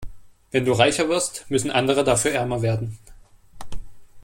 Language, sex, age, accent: German, male, 19-29, Deutschland Deutsch